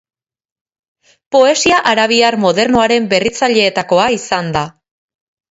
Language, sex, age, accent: Basque, female, 19-29, Mendebalekoa (Araba, Bizkaia, Gipuzkoako mendebaleko herri batzuk)